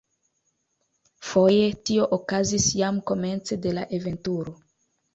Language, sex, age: Esperanto, female, 19-29